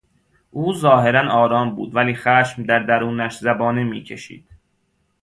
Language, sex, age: Persian, male, 19-29